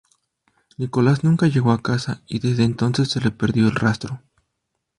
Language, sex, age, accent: Spanish, male, 19-29, México